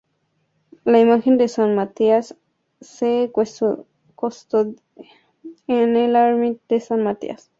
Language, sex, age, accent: Spanish, female, 19-29, México